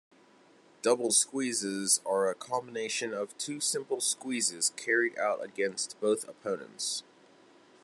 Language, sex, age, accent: English, male, 19-29, United States English